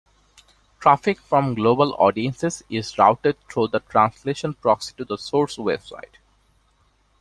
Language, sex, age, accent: English, male, 19-29, India and South Asia (India, Pakistan, Sri Lanka)